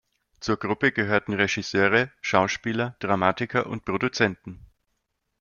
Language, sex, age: German, male, 30-39